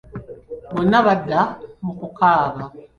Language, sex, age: Ganda, male, 19-29